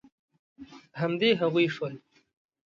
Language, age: Pashto, 19-29